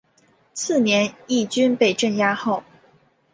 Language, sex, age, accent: Chinese, female, 19-29, 出生地：黑龙江省